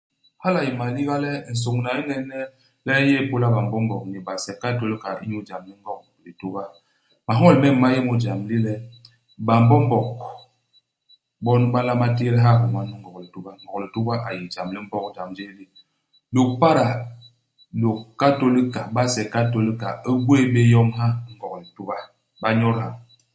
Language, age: Basaa, 40-49